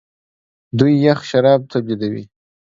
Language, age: Pashto, under 19